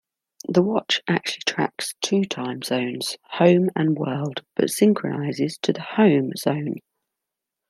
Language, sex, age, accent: English, female, 30-39, England English